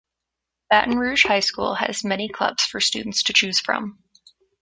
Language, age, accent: English, 19-29, United States English